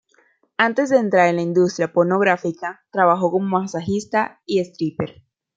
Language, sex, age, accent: Spanish, female, 19-29, Caribe: Cuba, Venezuela, Puerto Rico, República Dominicana, Panamá, Colombia caribeña, México caribeño, Costa del golfo de México